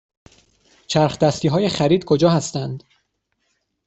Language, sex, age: Persian, male, 19-29